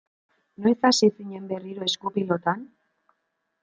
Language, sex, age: Basque, male, 19-29